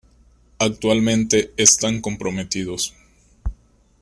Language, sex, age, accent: Spanish, male, 19-29, México